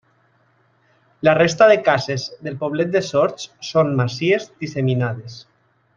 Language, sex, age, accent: Catalan, male, 30-39, valencià